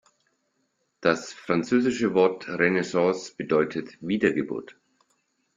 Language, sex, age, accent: German, male, 40-49, Deutschland Deutsch